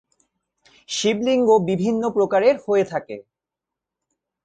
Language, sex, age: Bengali, male, 19-29